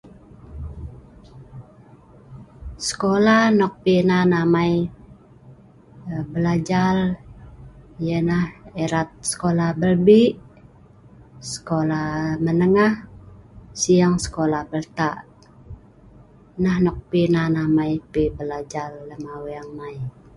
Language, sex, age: Sa'ban, female, 50-59